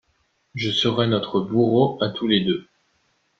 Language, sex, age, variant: French, male, 19-29, Français de métropole